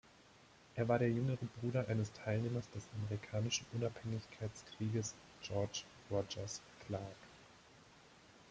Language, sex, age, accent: German, male, 19-29, Deutschland Deutsch